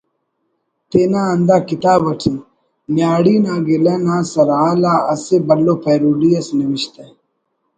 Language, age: Brahui, 30-39